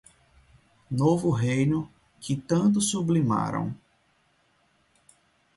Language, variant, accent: Portuguese, Portuguese (Brasil), Nordestino